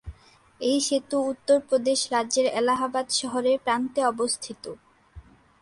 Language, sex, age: Bengali, female, under 19